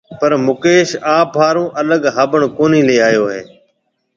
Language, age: Marwari (Pakistan), 40-49